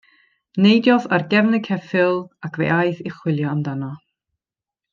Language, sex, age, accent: Welsh, female, 30-39, Y Deyrnas Unedig Cymraeg